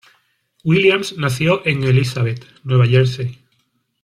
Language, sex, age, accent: Spanish, male, 40-49, España: Sur peninsular (Andalucia, Extremadura, Murcia)